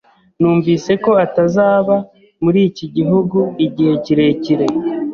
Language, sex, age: Kinyarwanda, male, 30-39